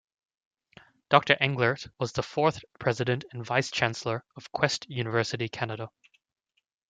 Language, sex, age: English, male, 19-29